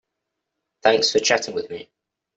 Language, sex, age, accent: English, male, 19-29, England English